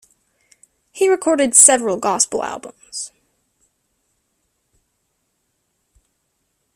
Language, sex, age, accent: English, female, under 19, United States English